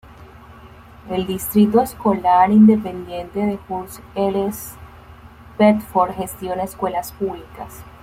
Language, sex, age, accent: Spanish, female, 19-29, Caribe: Cuba, Venezuela, Puerto Rico, República Dominicana, Panamá, Colombia caribeña, México caribeño, Costa del golfo de México